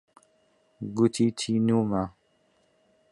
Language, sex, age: Central Kurdish, male, 19-29